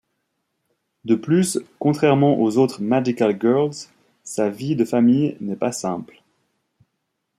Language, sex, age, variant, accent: French, male, 30-39, Français d'Europe, Français de Suisse